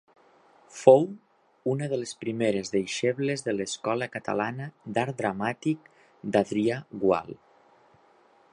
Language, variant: Catalan, Nord-Occidental